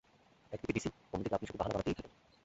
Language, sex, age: Bengali, male, 19-29